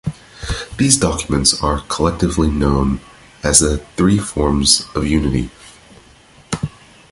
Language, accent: English, United States English